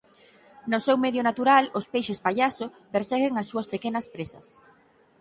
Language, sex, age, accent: Galician, female, 19-29, Oriental (común en zona oriental); Normativo (estándar)